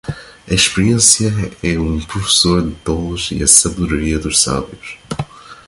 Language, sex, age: Portuguese, male, 19-29